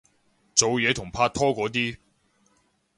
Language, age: Cantonese, 40-49